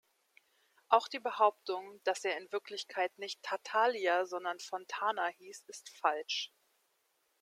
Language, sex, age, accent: German, female, 30-39, Deutschland Deutsch